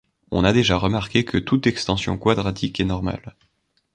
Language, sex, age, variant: French, male, under 19, Français de métropole